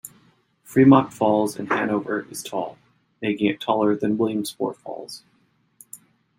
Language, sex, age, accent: English, male, 30-39, United States English